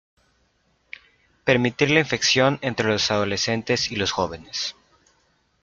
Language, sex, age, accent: Spanish, male, 30-39, México